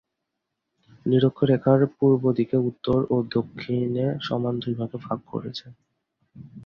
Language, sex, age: Bengali, male, 19-29